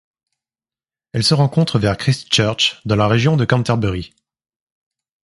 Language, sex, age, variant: French, male, 30-39, Français de métropole